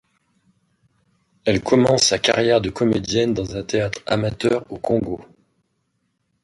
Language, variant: French, Français de métropole